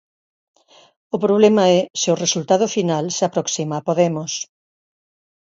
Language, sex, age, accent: Galician, female, 60-69, Normativo (estándar)